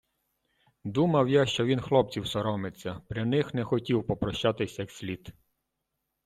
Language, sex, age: Ukrainian, male, 30-39